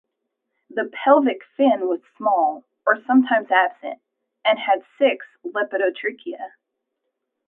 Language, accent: English, United States English